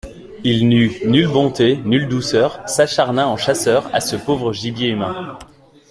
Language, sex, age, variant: French, male, 19-29, Français de métropole